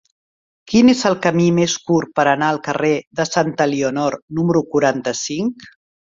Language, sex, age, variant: Catalan, female, 50-59, Central